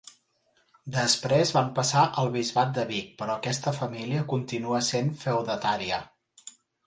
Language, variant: Catalan, Central